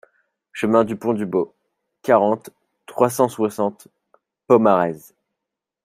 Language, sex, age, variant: French, male, 30-39, Français de métropole